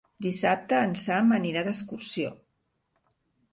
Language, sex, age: Catalan, female, 60-69